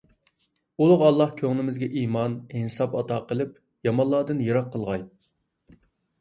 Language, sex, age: Uyghur, male, 19-29